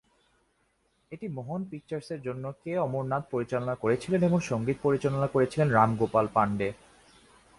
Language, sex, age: Bengali, male, 19-29